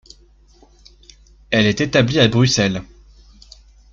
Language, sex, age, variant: French, male, 19-29, Français de métropole